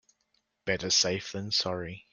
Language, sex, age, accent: English, male, 19-29, Australian English